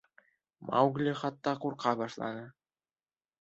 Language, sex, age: Bashkir, male, under 19